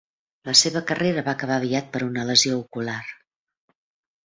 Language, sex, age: Catalan, female, 60-69